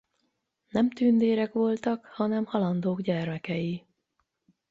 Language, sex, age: Hungarian, female, 50-59